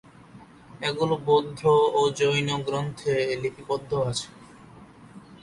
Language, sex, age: Bengali, male, 19-29